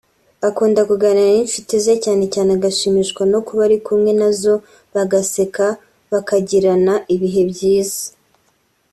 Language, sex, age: Kinyarwanda, female, 19-29